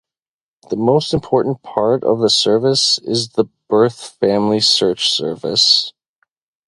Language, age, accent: English, 19-29, United States English; midwest